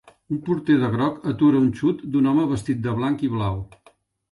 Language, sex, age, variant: Catalan, male, 60-69, Central